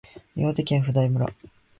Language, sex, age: Japanese, male, 19-29